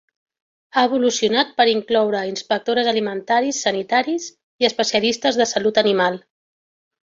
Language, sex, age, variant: Catalan, female, 30-39, Central